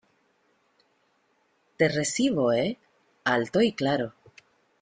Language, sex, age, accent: Spanish, female, 40-49, América central